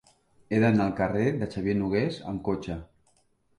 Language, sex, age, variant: Catalan, male, 40-49, Central